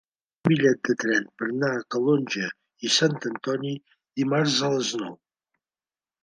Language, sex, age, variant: Catalan, male, 50-59, Central